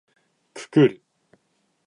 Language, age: Japanese, 19-29